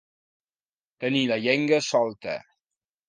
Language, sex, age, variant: Catalan, male, 19-29, Septentrional